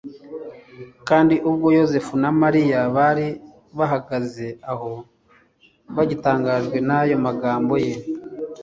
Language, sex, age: Kinyarwanda, male, 30-39